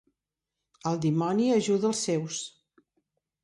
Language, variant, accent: Catalan, Central, central